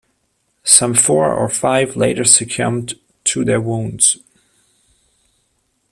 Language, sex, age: English, male, 30-39